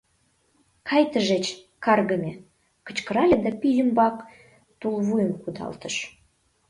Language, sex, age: Mari, female, under 19